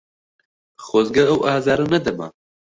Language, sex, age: Central Kurdish, male, 19-29